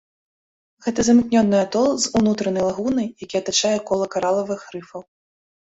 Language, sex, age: Belarusian, female, 30-39